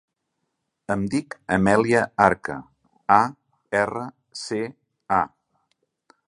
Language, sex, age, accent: Catalan, male, 40-49, gironí